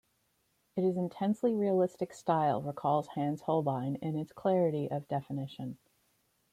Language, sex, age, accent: English, female, 40-49, United States English